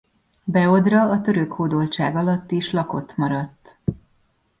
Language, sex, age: Hungarian, female, 40-49